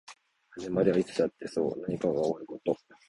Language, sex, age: Japanese, male, 19-29